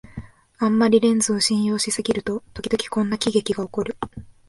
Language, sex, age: Japanese, female, 19-29